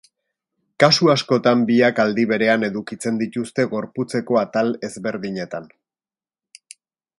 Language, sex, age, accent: Basque, male, 50-59, Erdialdekoa edo Nafarra (Gipuzkoa, Nafarroa)